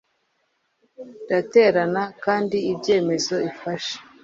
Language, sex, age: Kinyarwanda, female, 30-39